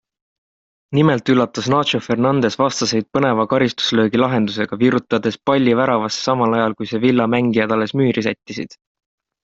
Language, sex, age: Estonian, male, 19-29